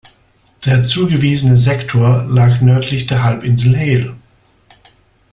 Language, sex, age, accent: German, male, 50-59, Deutschland Deutsch